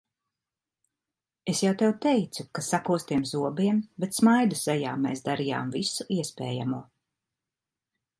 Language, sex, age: Latvian, female, 50-59